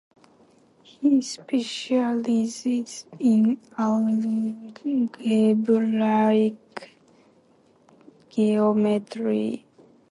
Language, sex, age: English, female, 19-29